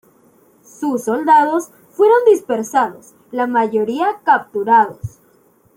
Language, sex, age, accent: Spanish, female, 19-29, México